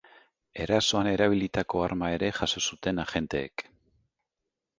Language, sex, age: Basque, male, 40-49